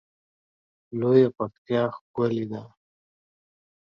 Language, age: Pashto, 40-49